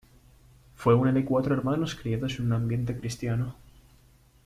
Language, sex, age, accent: Spanish, male, 19-29, España: Centro-Sur peninsular (Madrid, Toledo, Castilla-La Mancha)